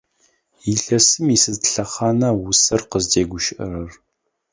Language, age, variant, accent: Adyghe, 30-39, Адыгабзэ (Кирил, пстэумэ зэдыряе), Кıэмгуй (Çemguy)